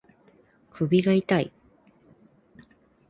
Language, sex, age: Japanese, female, 30-39